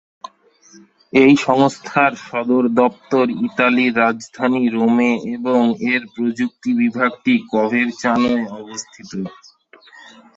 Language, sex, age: Bengali, male, 19-29